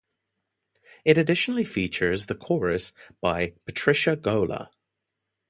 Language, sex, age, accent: English, male, 19-29, Southern African (South Africa, Zimbabwe, Namibia)